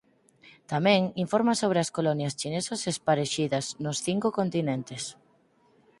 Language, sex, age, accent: Galician, female, 19-29, Normativo (estándar)